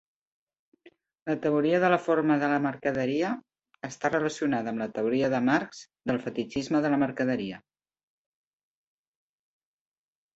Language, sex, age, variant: Catalan, female, 50-59, Septentrional